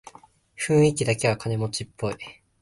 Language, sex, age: Japanese, male, 19-29